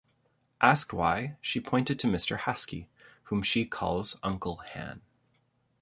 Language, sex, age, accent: English, male, 30-39, Canadian English